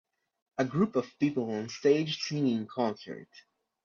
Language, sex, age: English, male, 19-29